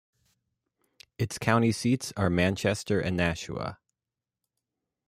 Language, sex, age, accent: English, male, 19-29, United States English